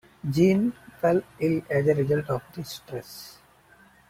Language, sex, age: English, male, 19-29